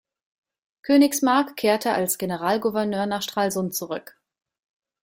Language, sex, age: German, female, 30-39